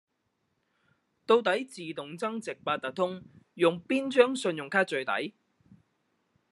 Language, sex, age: Cantonese, male, 30-39